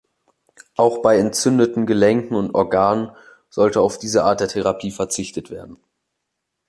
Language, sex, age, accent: German, male, under 19, Deutschland Deutsch